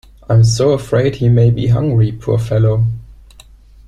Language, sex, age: English, male, 19-29